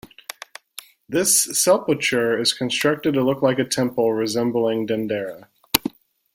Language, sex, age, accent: English, male, 30-39, United States English